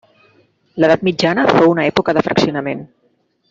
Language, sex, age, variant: Catalan, female, 40-49, Central